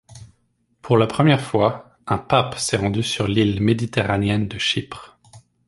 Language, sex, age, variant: French, male, 19-29, Français de métropole